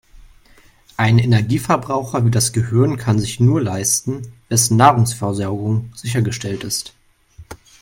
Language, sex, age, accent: German, male, 19-29, Deutschland Deutsch